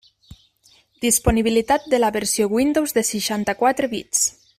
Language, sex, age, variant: Catalan, female, 19-29, Nord-Occidental